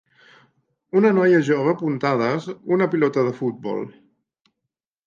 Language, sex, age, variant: Catalan, male, 50-59, Central